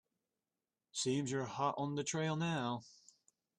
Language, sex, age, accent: English, male, 50-59, United States English